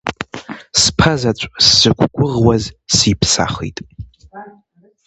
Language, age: Abkhazian, under 19